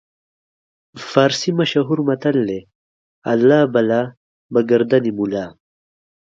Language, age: Pashto, 19-29